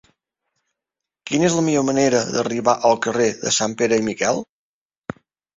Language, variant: Catalan, Central